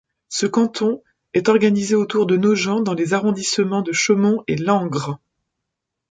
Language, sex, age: French, female, 50-59